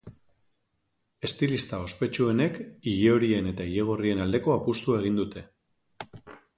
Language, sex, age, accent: Basque, male, 30-39, Erdialdekoa edo Nafarra (Gipuzkoa, Nafarroa)